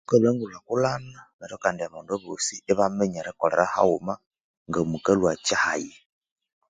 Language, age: Konzo, 30-39